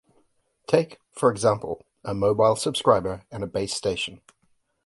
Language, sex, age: English, male, 50-59